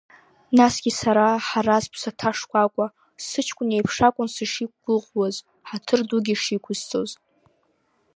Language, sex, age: Abkhazian, female, under 19